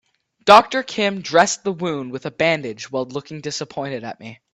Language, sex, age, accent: English, male, under 19, Canadian English